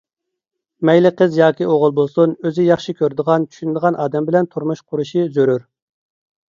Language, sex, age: Uyghur, male, 30-39